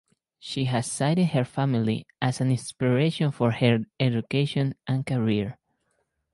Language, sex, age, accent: English, male, 19-29, United States English